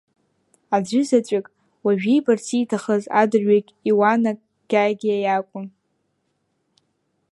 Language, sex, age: Abkhazian, female, 19-29